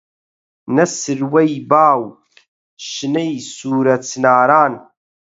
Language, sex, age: Central Kurdish, male, 30-39